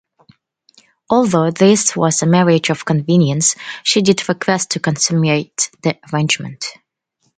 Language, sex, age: English, female, 19-29